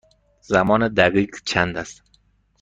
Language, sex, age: Persian, male, 19-29